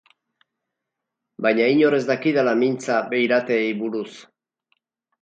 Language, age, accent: Basque, 60-69, Erdialdekoa edo Nafarra (Gipuzkoa, Nafarroa)